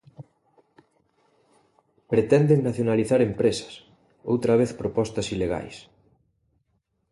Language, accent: Galician, Central (gheada)